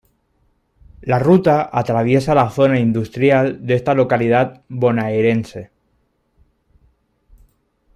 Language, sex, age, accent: Spanish, male, 19-29, España: Norte peninsular (Asturias, Castilla y León, Cantabria, País Vasco, Navarra, Aragón, La Rioja, Guadalajara, Cuenca)